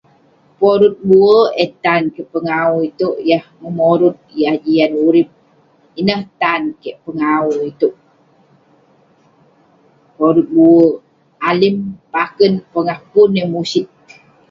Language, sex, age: Western Penan, female, 30-39